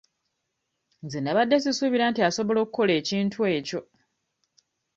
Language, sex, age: Ganda, female, 30-39